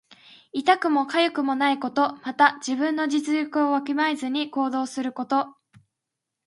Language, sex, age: Japanese, female, 19-29